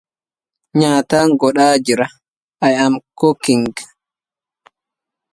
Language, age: Arabic, 19-29